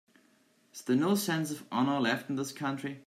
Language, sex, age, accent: English, male, 19-29, United States English